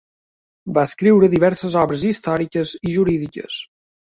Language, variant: Catalan, Balear